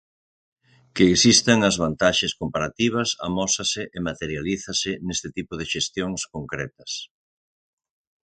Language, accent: Galician, Atlántico (seseo e gheada)